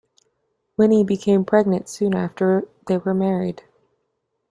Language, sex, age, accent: English, female, 19-29, United States English